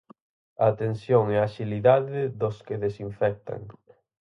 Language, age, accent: Galician, 19-29, Atlántico (seseo e gheada)